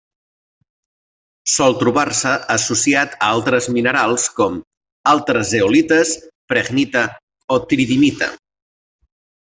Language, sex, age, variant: Catalan, male, 40-49, Central